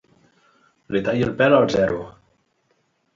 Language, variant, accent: Catalan, Central, central